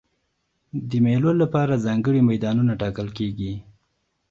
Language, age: Pashto, 19-29